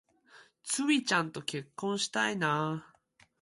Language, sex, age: Japanese, male, 19-29